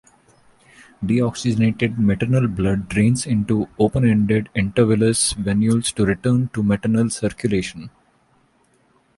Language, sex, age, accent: English, male, 30-39, India and South Asia (India, Pakistan, Sri Lanka)